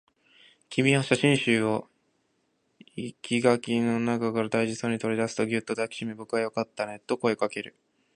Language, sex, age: Japanese, male, 19-29